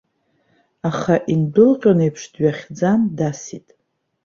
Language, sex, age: Abkhazian, female, 40-49